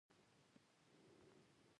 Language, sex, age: Pashto, female, 30-39